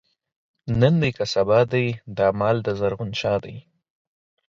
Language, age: Pashto, 30-39